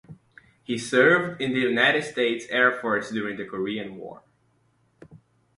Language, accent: English, United States English